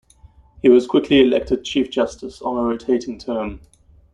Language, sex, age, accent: English, male, 30-39, Southern African (South Africa, Zimbabwe, Namibia)